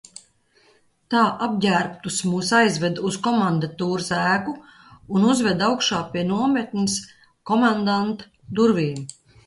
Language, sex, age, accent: Latvian, female, 50-59, Kurzeme